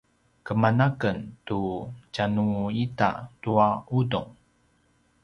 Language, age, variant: Paiwan, 30-39, pinayuanan a kinaikacedasan (東排灣語)